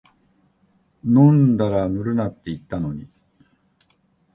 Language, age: Japanese, 60-69